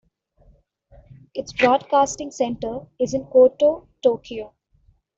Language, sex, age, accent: English, female, 19-29, India and South Asia (India, Pakistan, Sri Lanka)